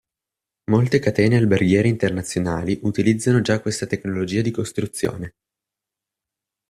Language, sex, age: Italian, male, 19-29